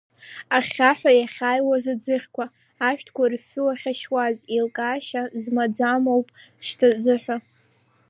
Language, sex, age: Abkhazian, female, 19-29